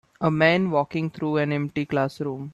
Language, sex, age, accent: English, male, 19-29, India and South Asia (India, Pakistan, Sri Lanka)